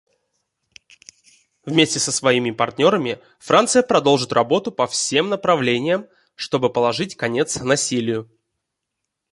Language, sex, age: Russian, male, 19-29